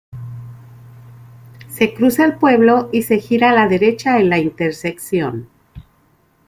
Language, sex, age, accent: Spanish, female, 50-59, México